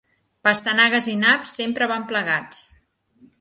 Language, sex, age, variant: Catalan, female, 40-49, Central